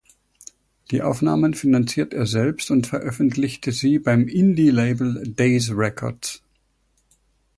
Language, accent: German, Deutschland Deutsch